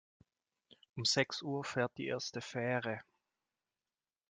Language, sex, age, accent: German, male, 19-29, Deutschland Deutsch